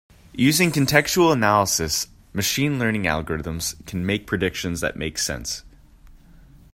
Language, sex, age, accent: English, male, 19-29, United States English